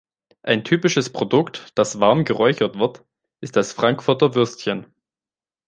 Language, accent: German, Deutschland Deutsch